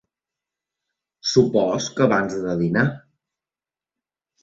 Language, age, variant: Catalan, 19-29, Balear